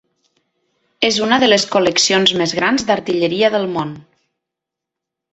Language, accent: Catalan, Ebrenc